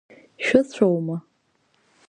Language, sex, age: Abkhazian, female, under 19